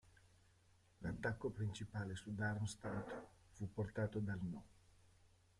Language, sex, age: Italian, male, 50-59